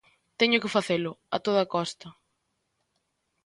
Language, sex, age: Galician, female, 19-29